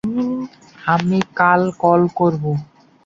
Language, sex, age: Bengali, male, 19-29